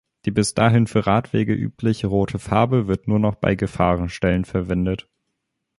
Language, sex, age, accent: German, male, under 19, Deutschland Deutsch